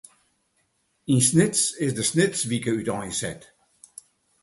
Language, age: Western Frisian, 70-79